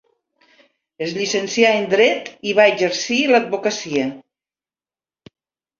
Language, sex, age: Catalan, female, 50-59